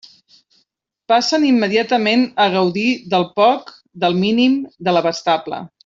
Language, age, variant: Catalan, 40-49, Central